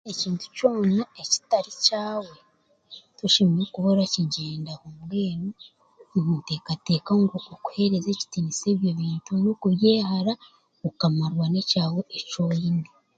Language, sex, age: Chiga, male, 30-39